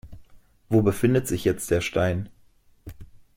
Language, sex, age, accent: German, male, 30-39, Deutschland Deutsch